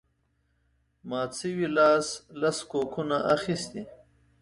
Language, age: Pashto, 30-39